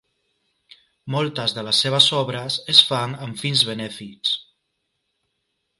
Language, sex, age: Catalan, male, 30-39